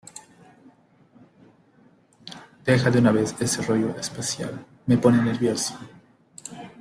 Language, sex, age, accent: Spanish, male, 19-29, Andino-Pacífico: Colombia, Perú, Ecuador, oeste de Bolivia y Venezuela andina